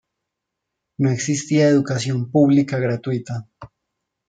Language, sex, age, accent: Spanish, male, 30-39, Caribe: Cuba, Venezuela, Puerto Rico, República Dominicana, Panamá, Colombia caribeña, México caribeño, Costa del golfo de México